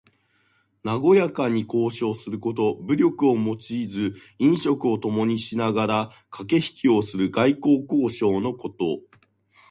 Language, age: Japanese, 30-39